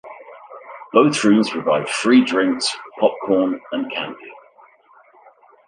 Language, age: English, 60-69